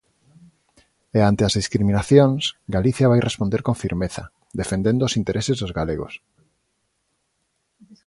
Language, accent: Galician, Atlántico (seseo e gheada)